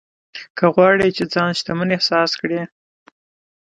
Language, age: Pashto, 19-29